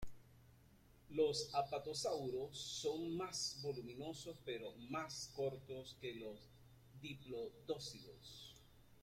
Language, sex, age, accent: Spanish, male, 50-59, Caribe: Cuba, Venezuela, Puerto Rico, República Dominicana, Panamá, Colombia caribeña, México caribeño, Costa del golfo de México